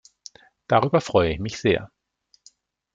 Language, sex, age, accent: German, male, 40-49, Deutschland Deutsch